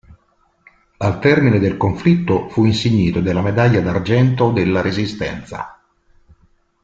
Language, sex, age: Italian, male, 50-59